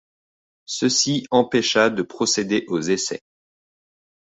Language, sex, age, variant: French, male, 30-39, Français de métropole